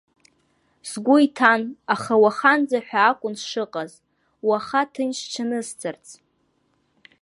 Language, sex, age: Abkhazian, female, under 19